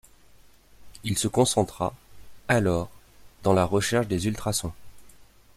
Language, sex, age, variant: French, male, 30-39, Français de métropole